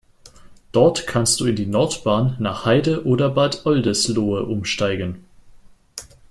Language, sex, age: German, female, 19-29